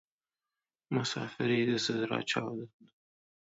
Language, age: Pashto, 19-29